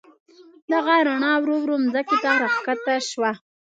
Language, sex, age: Pashto, female, 30-39